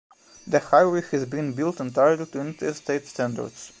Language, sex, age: English, male, 19-29